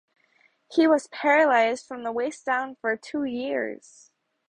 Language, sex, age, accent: English, female, under 19, United States English